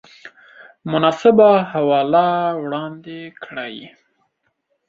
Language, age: Pashto, under 19